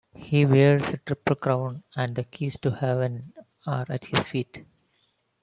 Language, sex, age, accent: English, male, 40-49, India and South Asia (India, Pakistan, Sri Lanka)